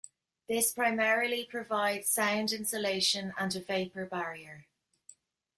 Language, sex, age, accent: English, female, 30-39, Irish English